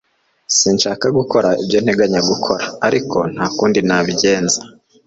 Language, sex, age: Kinyarwanda, male, 19-29